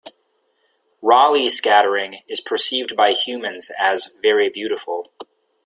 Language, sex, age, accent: English, male, 30-39, United States English